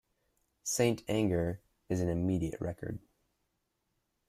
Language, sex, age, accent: English, male, under 19, United States English